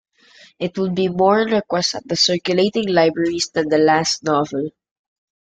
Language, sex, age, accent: English, male, under 19, Filipino